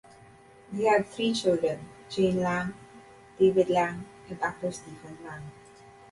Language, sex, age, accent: English, female, 19-29, Filipino